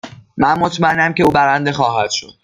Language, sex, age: Persian, male, under 19